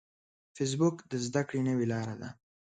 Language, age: Pashto, under 19